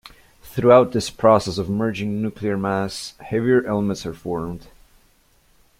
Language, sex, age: English, male, under 19